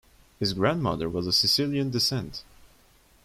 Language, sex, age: English, male, 19-29